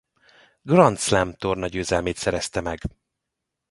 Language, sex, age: Hungarian, male, 40-49